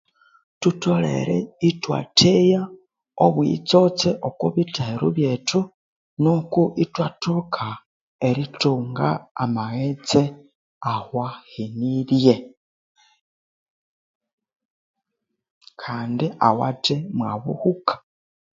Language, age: Konzo, 19-29